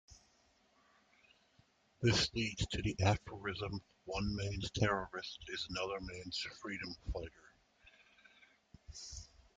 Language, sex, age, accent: English, male, 50-59, United States English